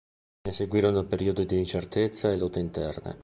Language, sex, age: Italian, male, 50-59